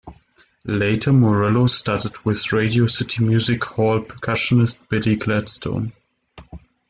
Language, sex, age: English, male, 30-39